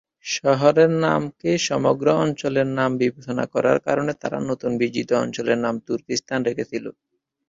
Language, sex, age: Bengali, male, 19-29